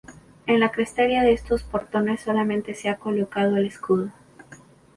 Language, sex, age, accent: Spanish, female, under 19, Andino-Pacífico: Colombia, Perú, Ecuador, oeste de Bolivia y Venezuela andina